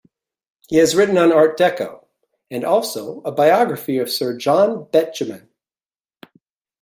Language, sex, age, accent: English, male, 40-49, United States English